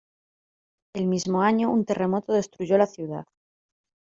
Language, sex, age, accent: Spanish, female, 30-39, España: Norte peninsular (Asturias, Castilla y León, Cantabria, País Vasco, Navarra, Aragón, La Rioja, Guadalajara, Cuenca)